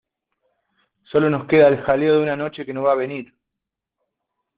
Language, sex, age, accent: Spanish, male, 40-49, Rioplatense: Argentina, Uruguay, este de Bolivia, Paraguay